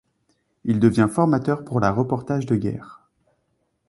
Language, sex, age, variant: French, male, 19-29, Français de métropole